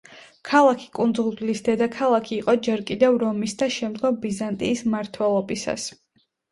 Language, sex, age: Georgian, female, 19-29